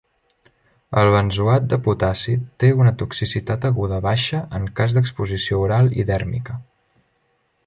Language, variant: Catalan, Central